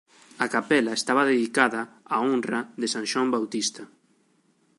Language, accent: Galician, Oriental (común en zona oriental)